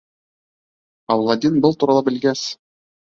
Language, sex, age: Bashkir, male, 19-29